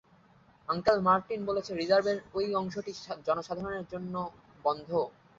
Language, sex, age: Bengali, male, 19-29